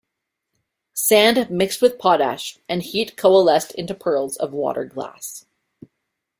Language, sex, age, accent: English, female, 19-29, Canadian English